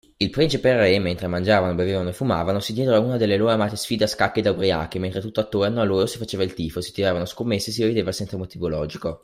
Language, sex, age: Italian, male, under 19